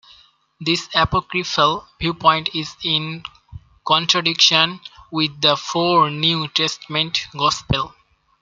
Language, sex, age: English, male, 19-29